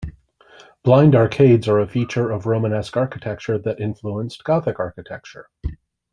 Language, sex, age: English, male, 40-49